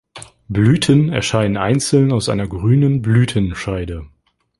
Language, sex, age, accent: German, male, 19-29, Deutschland Deutsch